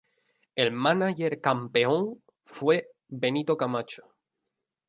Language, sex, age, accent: Spanish, male, 19-29, España: Islas Canarias